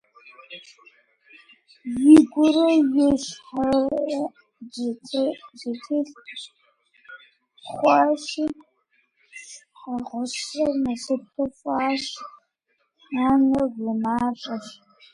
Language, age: Kabardian, under 19